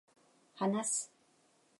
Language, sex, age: Japanese, female, 40-49